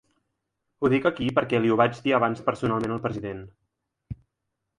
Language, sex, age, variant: Catalan, male, 19-29, Central